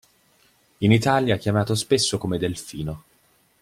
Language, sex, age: Italian, male, 30-39